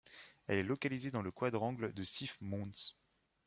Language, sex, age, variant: French, male, 30-39, Français de métropole